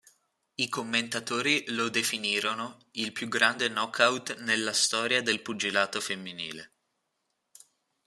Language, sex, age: Italian, male, under 19